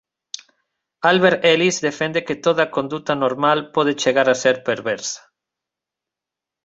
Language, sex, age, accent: Galician, male, 30-39, Normativo (estándar)